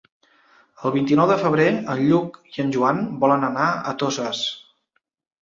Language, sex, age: Catalan, male, 40-49